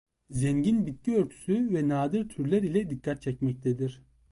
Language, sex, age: Turkish, male, 19-29